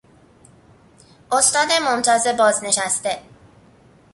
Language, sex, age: Persian, female, under 19